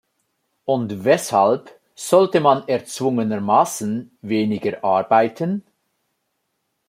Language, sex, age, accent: German, male, 50-59, Schweizerdeutsch